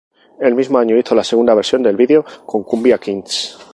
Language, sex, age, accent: Spanish, male, 40-49, España: Norte peninsular (Asturias, Castilla y León, Cantabria, País Vasco, Navarra, Aragón, La Rioja, Guadalajara, Cuenca)